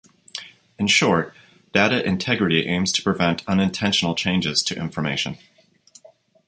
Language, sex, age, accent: English, male, 40-49, United States English